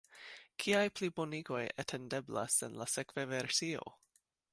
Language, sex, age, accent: Esperanto, female, 30-39, Internacia